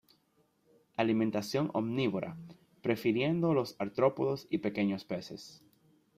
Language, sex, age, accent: Spanish, male, 19-29, Caribe: Cuba, Venezuela, Puerto Rico, República Dominicana, Panamá, Colombia caribeña, México caribeño, Costa del golfo de México